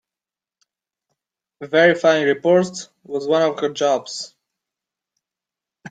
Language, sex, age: English, male, 19-29